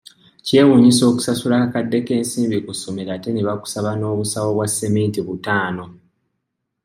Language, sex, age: Ganda, male, 19-29